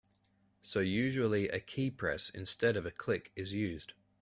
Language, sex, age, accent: English, male, 30-39, Australian English